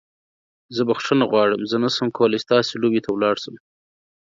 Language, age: Pashto, 30-39